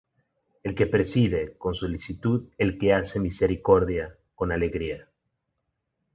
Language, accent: Spanish, México